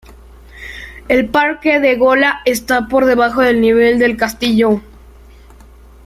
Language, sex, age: Spanish, male, under 19